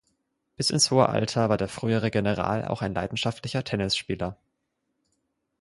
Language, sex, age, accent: German, male, 19-29, Deutschland Deutsch